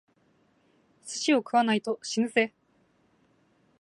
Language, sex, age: Japanese, female, 19-29